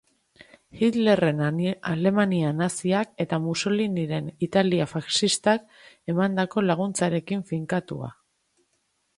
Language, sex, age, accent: Basque, female, 30-39, Erdialdekoa edo Nafarra (Gipuzkoa, Nafarroa)